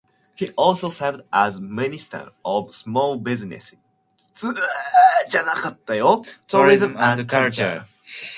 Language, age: English, 19-29